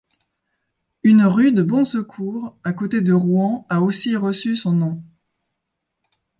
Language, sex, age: French, female, 30-39